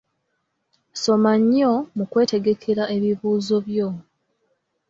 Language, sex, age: Ganda, female, 19-29